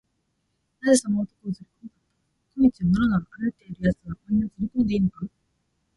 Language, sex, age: Japanese, female, under 19